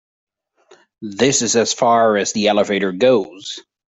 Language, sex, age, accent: English, male, 19-29, Canadian English